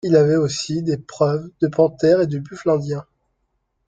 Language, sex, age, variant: French, male, 19-29, Français de métropole